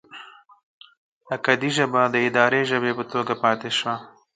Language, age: Pashto, 30-39